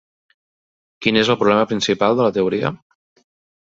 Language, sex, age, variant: Catalan, male, 40-49, Central